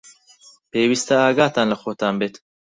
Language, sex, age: Central Kurdish, male, 19-29